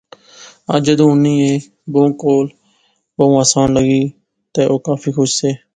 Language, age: Pahari-Potwari, 19-29